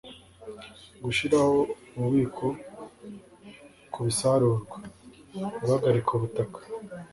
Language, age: Kinyarwanda, 30-39